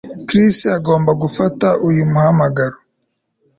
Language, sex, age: Kinyarwanda, male, 19-29